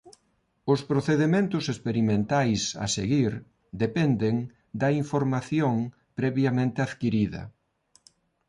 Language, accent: Galician, Neofalante